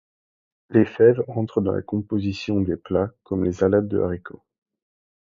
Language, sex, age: French, male, 19-29